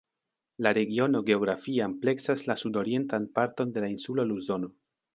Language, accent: Esperanto, Internacia